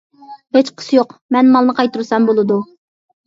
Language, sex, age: Uyghur, female, 19-29